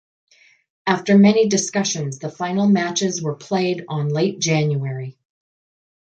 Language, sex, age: English, female, 50-59